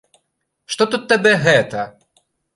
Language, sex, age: Belarusian, male, 19-29